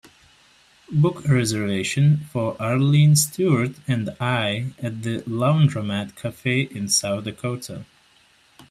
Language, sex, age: English, male, 19-29